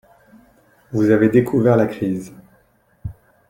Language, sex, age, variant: French, male, 30-39, Français de métropole